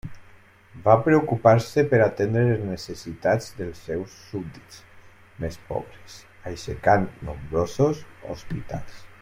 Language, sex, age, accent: Catalan, male, 40-49, valencià